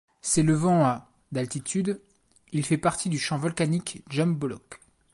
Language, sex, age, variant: French, male, 19-29, Français de métropole